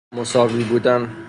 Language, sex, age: Persian, male, 19-29